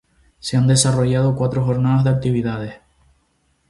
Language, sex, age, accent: Spanish, male, 19-29, España: Islas Canarias